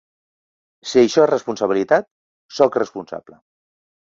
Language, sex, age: Catalan, male, 50-59